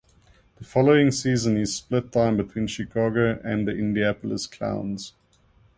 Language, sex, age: English, male, 40-49